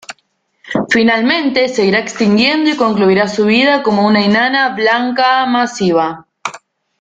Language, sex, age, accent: Spanish, female, 19-29, Rioplatense: Argentina, Uruguay, este de Bolivia, Paraguay